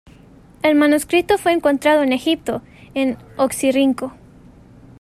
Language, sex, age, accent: Spanish, female, 19-29, México